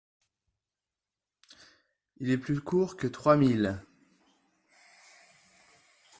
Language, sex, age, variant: French, male, 19-29, Français de métropole